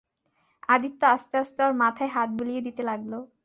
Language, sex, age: Bengali, female, 19-29